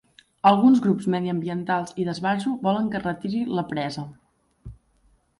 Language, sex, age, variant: Catalan, female, 19-29, Central